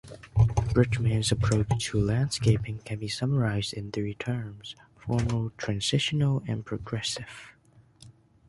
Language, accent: English, England English